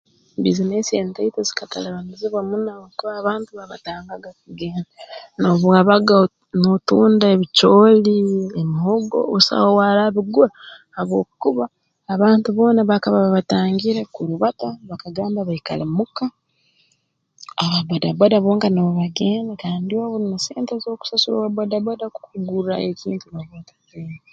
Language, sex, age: Tooro, female, 30-39